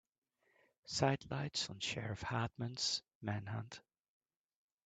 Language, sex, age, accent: English, male, 40-49, New Zealand English